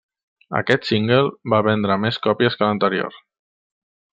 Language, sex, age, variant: Catalan, male, 30-39, Central